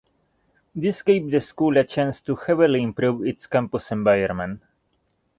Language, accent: English, West Indies and Bermuda (Bahamas, Bermuda, Jamaica, Trinidad)